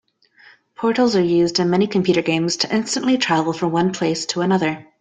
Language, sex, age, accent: English, female, 30-39, United States English